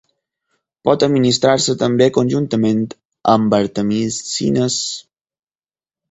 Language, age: Catalan, 19-29